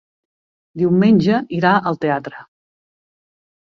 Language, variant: Catalan, Central